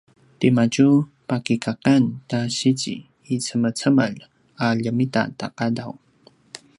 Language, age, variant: Paiwan, 30-39, pinayuanan a kinaikacedasan (東排灣語)